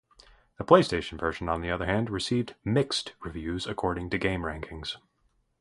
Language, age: English, 30-39